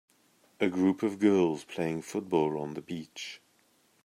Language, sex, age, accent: English, male, 30-39, England English